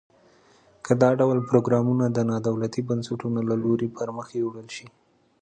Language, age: Pashto, 19-29